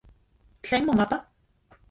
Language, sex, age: Central Puebla Nahuatl, female, 40-49